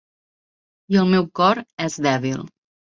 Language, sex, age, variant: Catalan, female, 30-39, Central